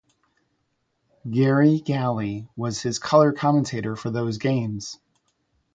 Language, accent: English, United States English